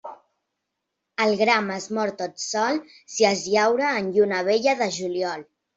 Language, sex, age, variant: Catalan, female, 40-49, Central